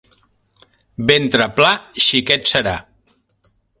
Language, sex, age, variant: Catalan, male, 50-59, Central